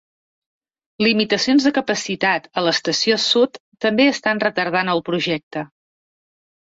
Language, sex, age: Catalan, female, 40-49